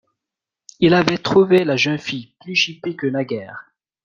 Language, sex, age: French, male, 19-29